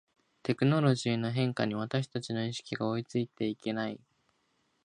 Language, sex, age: Japanese, male, under 19